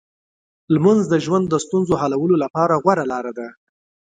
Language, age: Pashto, 19-29